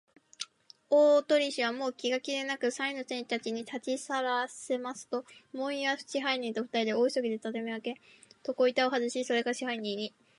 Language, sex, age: Japanese, female, 19-29